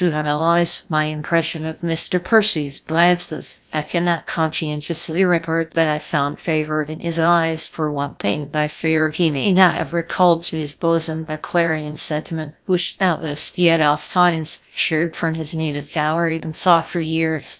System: TTS, GlowTTS